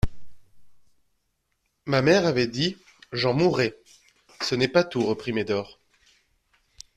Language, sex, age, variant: French, male, 30-39, Français de métropole